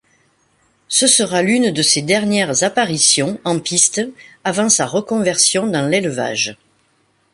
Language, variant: French, Français de métropole